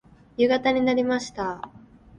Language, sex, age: Japanese, female, 19-29